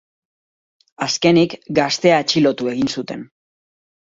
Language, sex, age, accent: Basque, female, 30-39, Mendebalekoa (Araba, Bizkaia, Gipuzkoako mendebaleko herri batzuk)